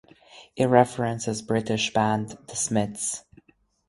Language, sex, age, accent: English, male, 19-29, United States English